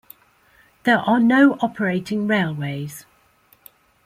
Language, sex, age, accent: English, female, 70-79, England English